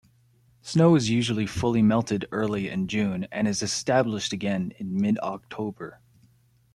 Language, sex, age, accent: English, male, 19-29, United States English